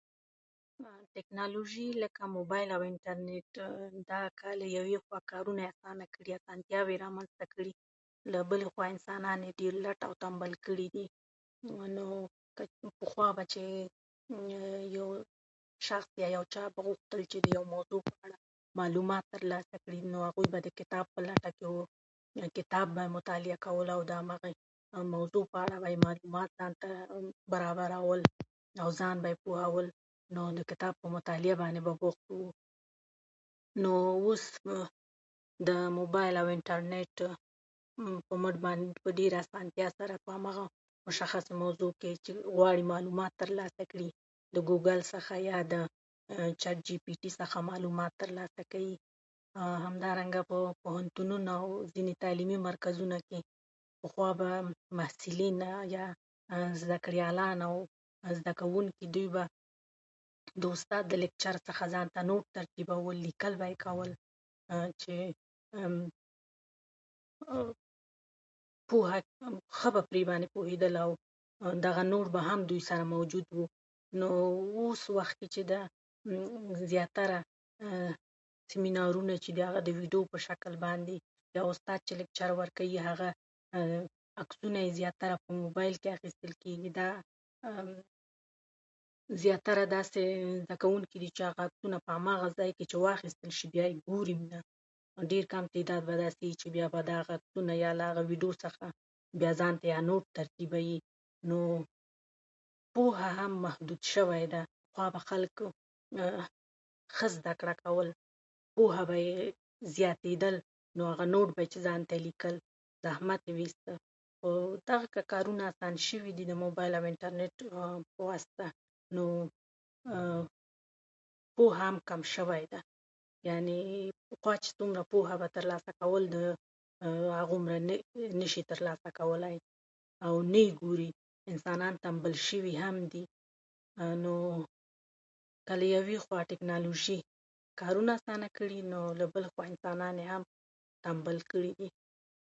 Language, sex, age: Pashto, female, 30-39